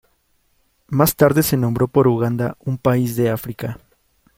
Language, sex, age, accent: Spanish, male, 19-29, México